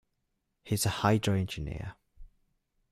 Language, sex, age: English, male, 19-29